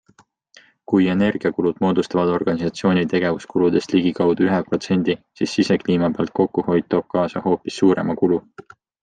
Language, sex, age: Estonian, male, 19-29